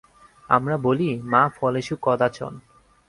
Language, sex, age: Bengali, male, 19-29